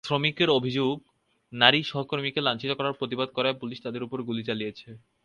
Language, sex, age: Bengali, male, 19-29